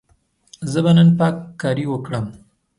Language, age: Pashto, 19-29